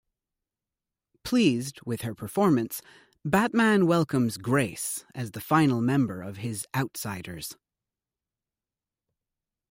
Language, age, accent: English, 30-39, United States English